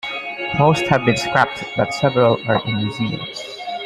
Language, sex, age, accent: English, male, 19-29, Filipino